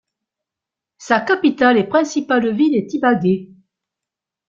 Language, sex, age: French, female, 60-69